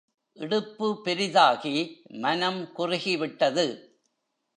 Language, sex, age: Tamil, male, 70-79